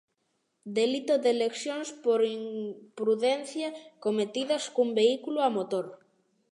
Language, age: Galician, under 19